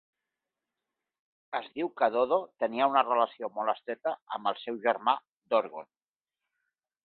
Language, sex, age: Catalan, male, 40-49